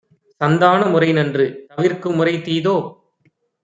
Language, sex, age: Tamil, male, 30-39